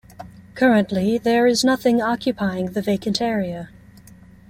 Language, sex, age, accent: English, female, 19-29, United States English